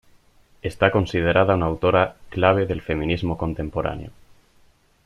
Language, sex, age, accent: Spanish, male, 19-29, España: Norte peninsular (Asturias, Castilla y León, Cantabria, País Vasco, Navarra, Aragón, La Rioja, Guadalajara, Cuenca)